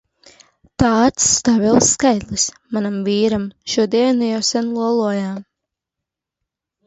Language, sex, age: Latvian, female, under 19